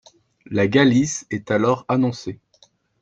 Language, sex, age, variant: French, male, 19-29, Français de métropole